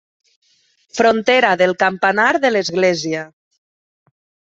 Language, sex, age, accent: Catalan, female, 30-39, valencià